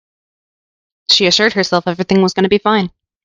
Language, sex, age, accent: English, female, 19-29, United States English